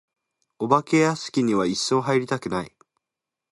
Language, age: Japanese, 19-29